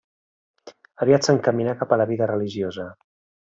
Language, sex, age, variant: Catalan, male, 40-49, Central